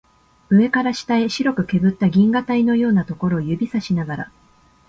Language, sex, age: Japanese, female, 19-29